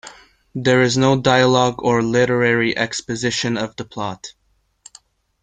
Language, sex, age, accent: English, male, under 19, United States English